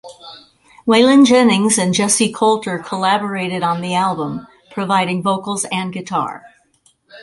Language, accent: English, United States English